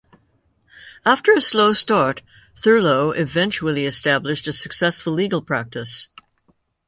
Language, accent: English, United States English